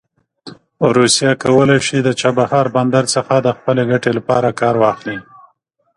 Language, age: Pashto, 30-39